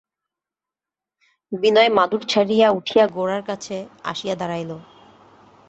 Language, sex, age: Bengali, female, 30-39